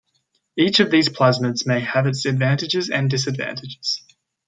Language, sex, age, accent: English, male, under 19, Australian English